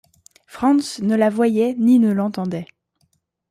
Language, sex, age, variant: French, female, 19-29, Français de métropole